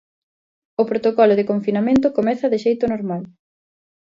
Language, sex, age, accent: Galician, female, 19-29, Normativo (estándar)